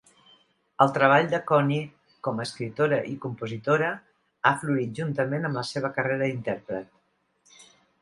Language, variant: Catalan, Central